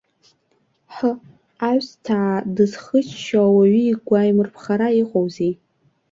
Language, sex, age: Abkhazian, female, under 19